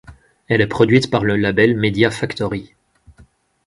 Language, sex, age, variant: French, male, 30-39, Français de métropole